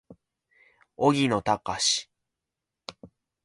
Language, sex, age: Japanese, male, 19-29